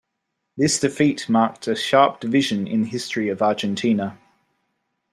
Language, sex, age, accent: English, male, 19-29, Australian English